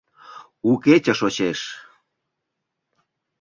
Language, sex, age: Mari, male, 40-49